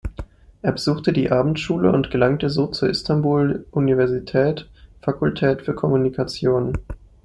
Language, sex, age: German, male, 19-29